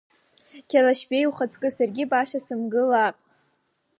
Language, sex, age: Abkhazian, female, 19-29